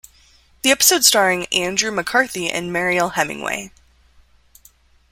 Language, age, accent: English, 19-29, United States English